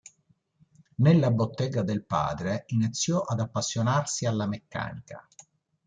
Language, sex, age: Italian, male, 60-69